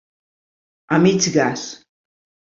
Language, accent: Catalan, Barceloní